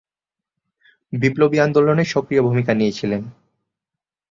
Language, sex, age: Bengali, male, 19-29